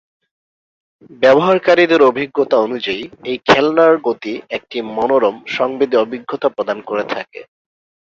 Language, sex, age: Bengali, male, 19-29